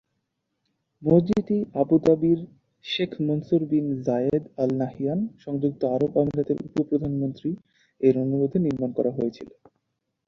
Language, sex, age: Bengali, male, 19-29